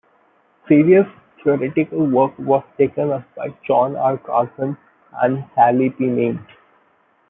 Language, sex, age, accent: English, male, 19-29, India and South Asia (India, Pakistan, Sri Lanka)